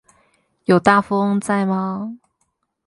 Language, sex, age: Chinese, female, 30-39